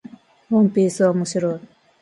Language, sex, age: Japanese, female, under 19